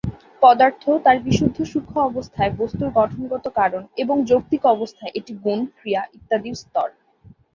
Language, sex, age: Bengali, female, under 19